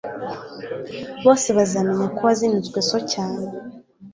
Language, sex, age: Kinyarwanda, female, 19-29